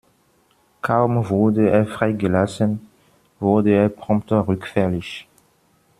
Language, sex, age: German, male, 19-29